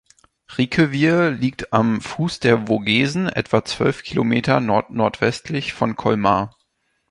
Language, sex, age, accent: German, male, 19-29, Deutschland Deutsch